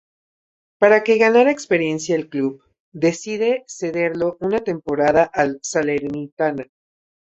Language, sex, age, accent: Spanish, male, 19-29, México